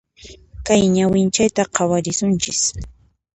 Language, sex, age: Puno Quechua, female, 30-39